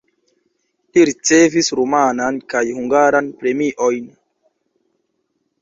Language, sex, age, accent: Esperanto, male, 19-29, Internacia